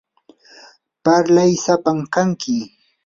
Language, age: Yanahuanca Pasco Quechua, 19-29